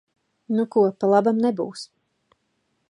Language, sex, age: Latvian, female, 30-39